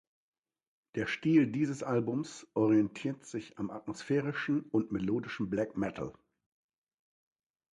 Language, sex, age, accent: German, male, 50-59, Deutschland Deutsch